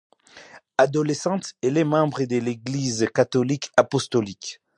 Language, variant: French, Français d'Afrique subsaharienne et des îles africaines